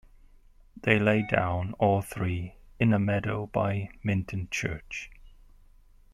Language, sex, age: English, male, 40-49